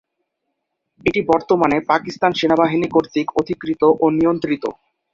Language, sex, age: Bengali, male, 19-29